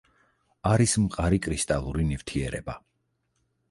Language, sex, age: Georgian, male, 40-49